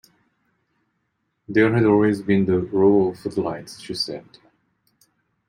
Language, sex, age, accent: English, male, 50-59, United States English